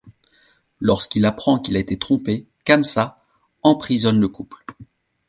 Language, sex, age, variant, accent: French, male, 40-49, Français d'Europe, Français de Belgique